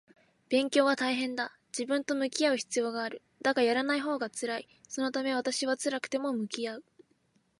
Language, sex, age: Japanese, female, 19-29